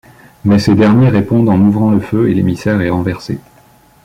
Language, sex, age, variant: French, male, 30-39, Français de métropole